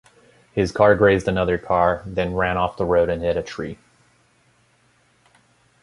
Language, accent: English, United States English